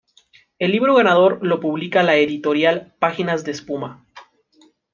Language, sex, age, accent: Spanish, male, 19-29, México